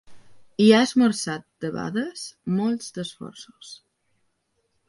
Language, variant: Catalan, Balear